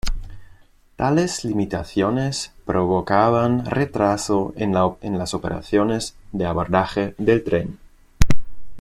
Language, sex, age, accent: Spanish, male, 19-29, España: Norte peninsular (Asturias, Castilla y León, Cantabria, País Vasco, Navarra, Aragón, La Rioja, Guadalajara, Cuenca)